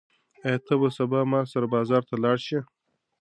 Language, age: Pashto, 30-39